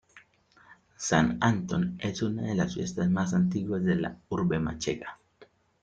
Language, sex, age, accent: Spanish, male, 30-39, Andino-Pacífico: Colombia, Perú, Ecuador, oeste de Bolivia y Venezuela andina